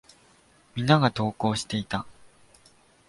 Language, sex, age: Japanese, male, 19-29